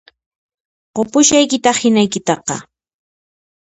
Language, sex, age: Puno Quechua, female, 30-39